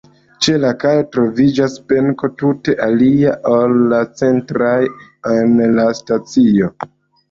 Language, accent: Esperanto, Internacia